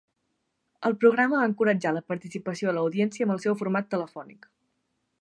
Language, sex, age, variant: Catalan, female, under 19, Central